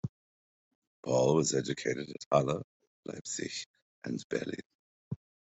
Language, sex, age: English, male, 40-49